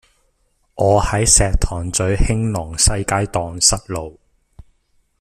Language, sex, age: Cantonese, male, 30-39